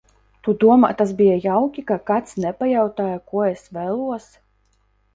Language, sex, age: Latvian, female, 19-29